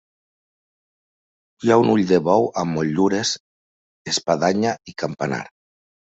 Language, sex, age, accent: Catalan, male, 50-59, valencià